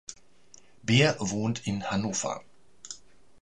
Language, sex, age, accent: German, male, 60-69, Deutschland Deutsch